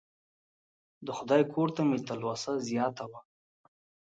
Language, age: Pashto, 30-39